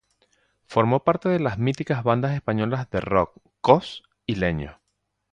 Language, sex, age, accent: Spanish, male, 40-49, Caribe: Cuba, Venezuela, Puerto Rico, República Dominicana, Panamá, Colombia caribeña, México caribeño, Costa del golfo de México